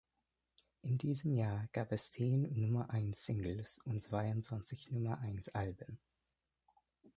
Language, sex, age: German, male, 19-29